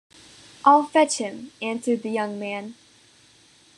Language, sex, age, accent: English, female, under 19, United States English